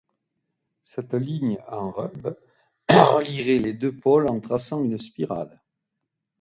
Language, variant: French, Français de métropole